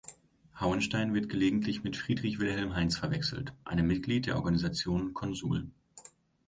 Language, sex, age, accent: German, male, 19-29, Deutschland Deutsch